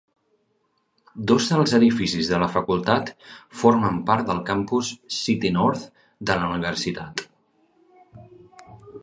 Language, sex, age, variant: Catalan, male, 40-49, Central